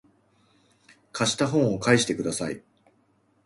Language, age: Japanese, 30-39